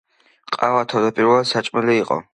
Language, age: Georgian, under 19